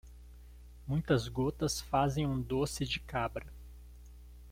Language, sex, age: Portuguese, male, 30-39